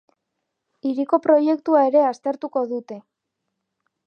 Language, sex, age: Basque, female, 19-29